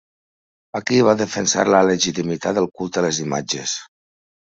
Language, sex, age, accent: Catalan, male, 50-59, valencià